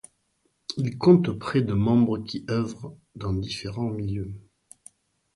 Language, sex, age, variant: French, male, 50-59, Français de métropole